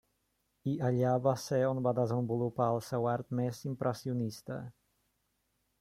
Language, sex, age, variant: Catalan, male, 30-39, Central